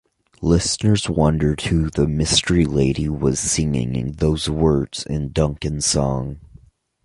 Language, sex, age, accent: English, male, 30-39, United States English